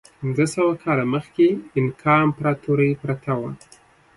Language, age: Pashto, 30-39